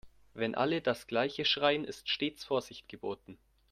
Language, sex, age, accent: German, male, under 19, Deutschland Deutsch